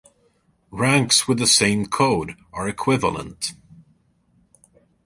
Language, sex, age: English, male, 40-49